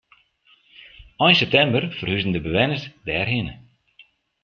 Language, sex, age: Western Frisian, male, 50-59